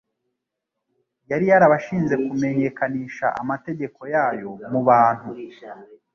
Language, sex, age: Kinyarwanda, male, 30-39